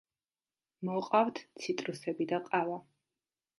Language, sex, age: Georgian, female, 30-39